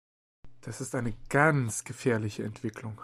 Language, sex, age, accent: German, male, 30-39, Deutschland Deutsch